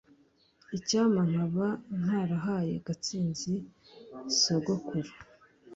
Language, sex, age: Kinyarwanda, female, 19-29